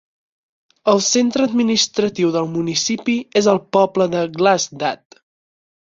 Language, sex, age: Catalan, male, 19-29